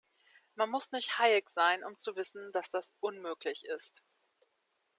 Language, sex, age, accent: German, female, 30-39, Deutschland Deutsch